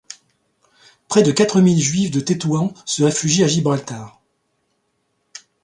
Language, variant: French, Français de métropole